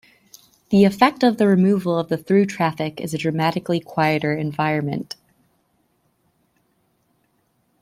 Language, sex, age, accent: English, male, 19-29, United States English